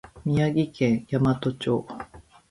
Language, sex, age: Japanese, female, 40-49